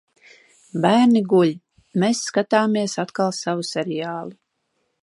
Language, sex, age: Latvian, female, 40-49